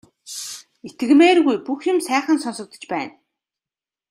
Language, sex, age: Mongolian, female, 30-39